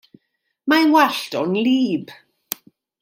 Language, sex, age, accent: Welsh, female, 60-69, Y Deyrnas Unedig Cymraeg